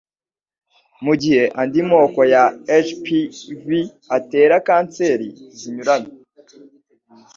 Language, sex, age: Kinyarwanda, male, under 19